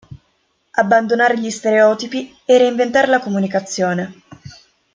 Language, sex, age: Italian, female, 19-29